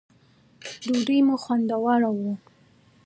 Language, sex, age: Pashto, female, 19-29